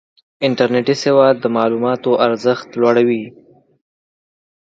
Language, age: Pashto, under 19